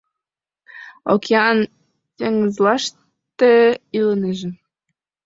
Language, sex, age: Mari, female, 19-29